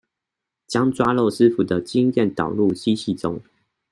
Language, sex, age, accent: Chinese, male, 30-39, 出生地：臺北市